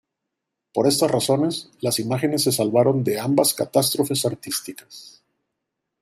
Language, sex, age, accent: Spanish, male, 40-49, México